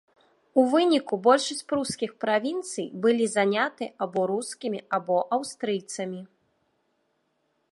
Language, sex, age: Belarusian, female, 30-39